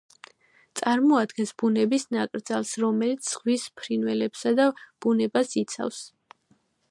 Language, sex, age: Georgian, female, 19-29